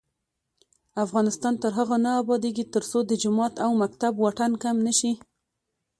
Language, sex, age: Pashto, female, 19-29